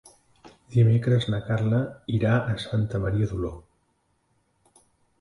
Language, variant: Catalan, Central